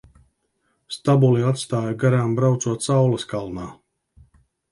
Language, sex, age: Latvian, male, 50-59